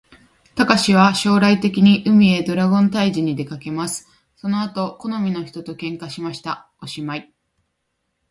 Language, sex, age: Japanese, female, 19-29